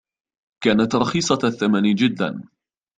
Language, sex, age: Arabic, male, 19-29